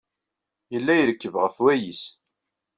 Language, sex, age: Kabyle, male, 40-49